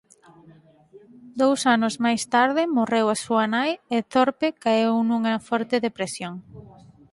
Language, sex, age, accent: Galician, female, 19-29, Normativo (estándar)